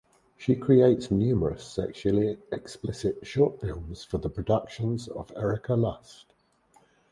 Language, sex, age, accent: English, male, 60-69, England English